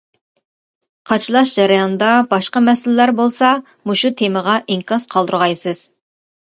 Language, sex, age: Uyghur, female, 40-49